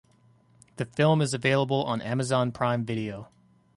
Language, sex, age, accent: English, male, 30-39, United States English